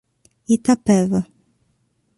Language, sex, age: Portuguese, female, 30-39